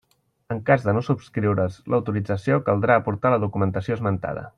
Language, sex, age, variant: Catalan, male, 30-39, Central